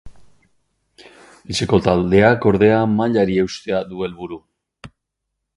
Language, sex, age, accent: Basque, male, 50-59, Erdialdekoa edo Nafarra (Gipuzkoa, Nafarroa)